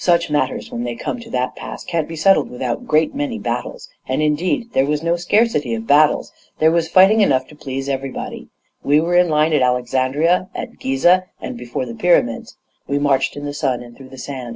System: none